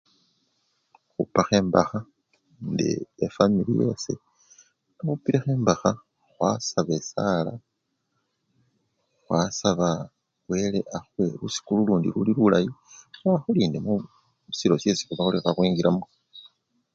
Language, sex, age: Luyia, male, 50-59